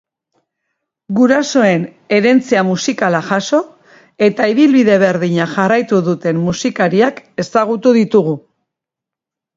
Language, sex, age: Basque, female, 60-69